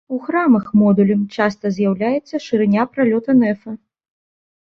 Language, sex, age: Belarusian, female, 30-39